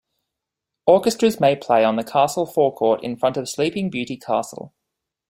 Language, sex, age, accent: English, male, 19-29, Australian English